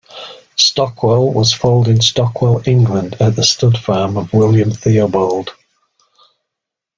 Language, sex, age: English, male, 60-69